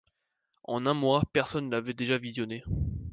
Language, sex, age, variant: French, male, 19-29, Français de métropole